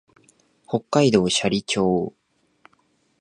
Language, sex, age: Japanese, male, 19-29